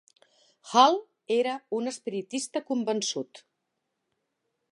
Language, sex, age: Catalan, female, 50-59